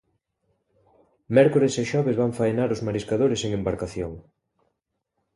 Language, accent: Galician, Central (gheada)